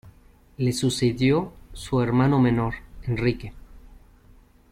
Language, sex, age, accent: Spanish, female, 50-59, México